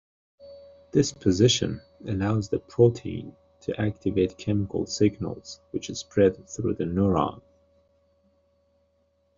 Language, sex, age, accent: English, male, 30-39, United States English